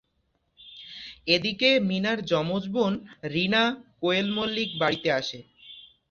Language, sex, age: Bengali, male, 19-29